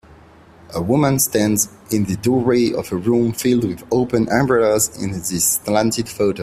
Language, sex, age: English, male, 19-29